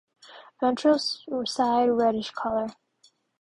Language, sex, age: English, female, under 19